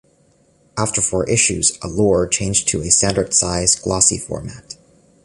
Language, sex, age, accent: English, male, 19-29, United States English